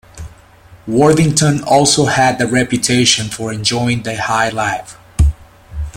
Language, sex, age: English, male, 40-49